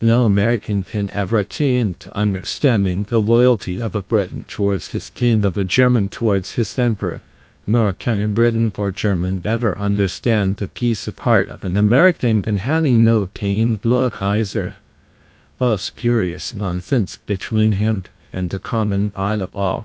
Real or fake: fake